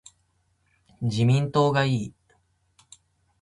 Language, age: Japanese, 19-29